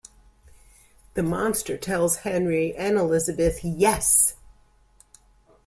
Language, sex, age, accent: English, female, 60-69, United States English